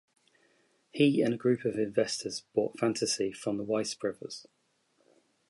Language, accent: English, England English